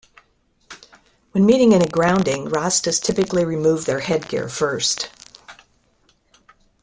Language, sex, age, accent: English, female, 70-79, United States English